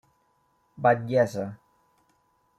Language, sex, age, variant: Catalan, male, 40-49, Central